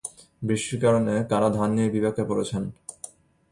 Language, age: Bengali, 19-29